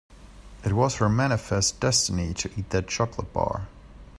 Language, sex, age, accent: English, male, 30-39, United States English